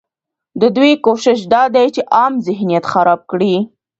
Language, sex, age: Pashto, female, 19-29